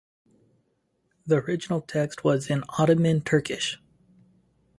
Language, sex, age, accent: English, male, 30-39, United States English